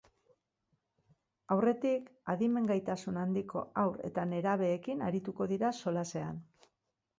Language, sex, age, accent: Basque, female, 50-59, Mendebalekoa (Araba, Bizkaia, Gipuzkoako mendebaleko herri batzuk)